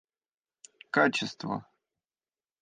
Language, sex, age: Russian, male, 30-39